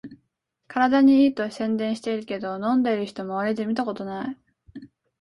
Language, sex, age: Japanese, female, 19-29